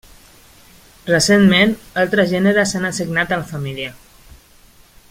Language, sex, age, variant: Catalan, female, 30-39, Central